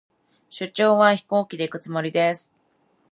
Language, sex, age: Japanese, female, 19-29